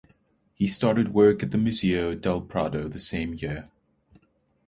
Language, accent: English, Southern African (South Africa, Zimbabwe, Namibia)